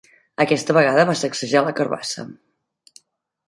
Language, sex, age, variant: Catalan, female, 50-59, Central